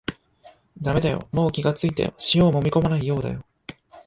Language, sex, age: Japanese, male, 19-29